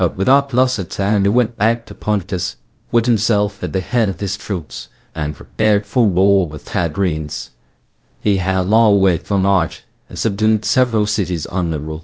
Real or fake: fake